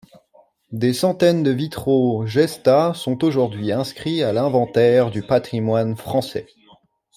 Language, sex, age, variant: French, male, 19-29, Français de métropole